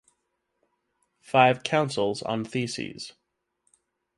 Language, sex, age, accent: English, male, 30-39, United States English